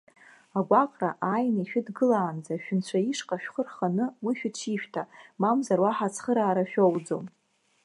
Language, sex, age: Abkhazian, female, 30-39